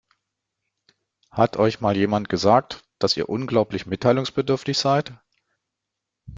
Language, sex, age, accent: German, male, 50-59, Deutschland Deutsch